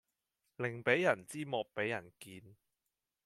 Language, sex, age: Cantonese, male, 19-29